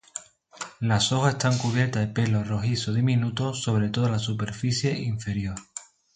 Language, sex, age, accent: Spanish, male, 30-39, España: Sur peninsular (Andalucia, Extremadura, Murcia)